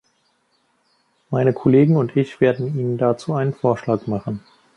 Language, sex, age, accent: German, male, 19-29, Deutschland Deutsch